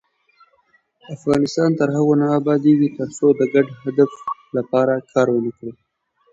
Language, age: Pashto, 19-29